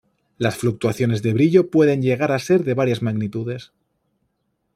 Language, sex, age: Spanish, male, 19-29